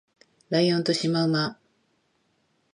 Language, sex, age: Japanese, female, 50-59